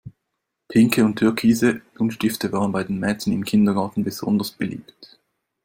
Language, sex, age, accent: German, male, 19-29, Schweizerdeutsch